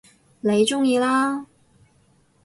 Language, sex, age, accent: Cantonese, female, 30-39, 广州音